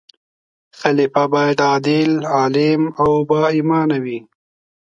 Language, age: Pashto, 19-29